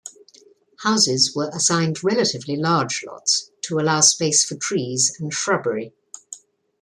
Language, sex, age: English, female, 60-69